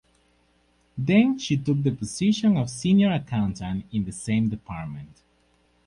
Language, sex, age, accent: English, male, 19-29, United States English